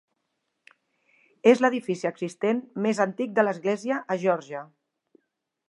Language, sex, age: Catalan, female, 50-59